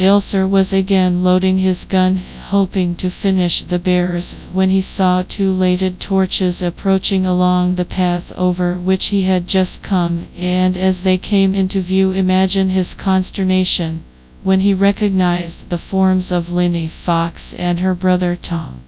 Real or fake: fake